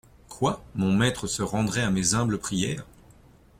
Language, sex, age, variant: French, male, 40-49, Français de métropole